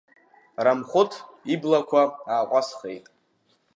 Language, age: Abkhazian, under 19